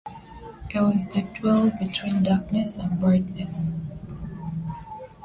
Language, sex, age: English, female, 19-29